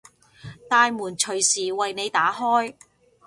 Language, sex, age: Cantonese, female, 50-59